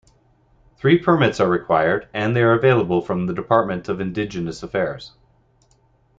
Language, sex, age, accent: English, male, 40-49, Canadian English